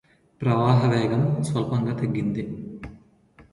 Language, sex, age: Telugu, male, under 19